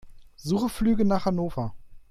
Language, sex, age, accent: German, male, 30-39, Deutschland Deutsch